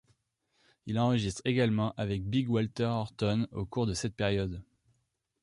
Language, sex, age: French, male, 30-39